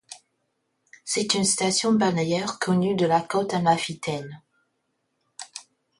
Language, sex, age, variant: French, female, 50-59, Français de métropole